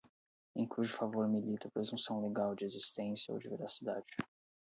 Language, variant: Portuguese, Portuguese (Brasil)